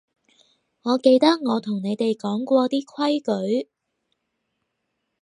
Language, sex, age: Cantonese, female, 19-29